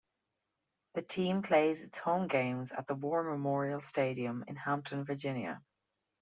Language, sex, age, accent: English, female, 40-49, Irish English